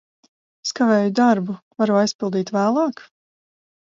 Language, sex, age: Latvian, female, 40-49